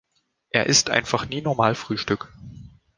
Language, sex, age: German, male, 19-29